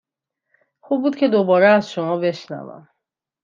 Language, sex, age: Persian, female, 30-39